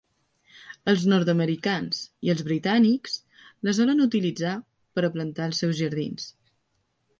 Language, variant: Catalan, Balear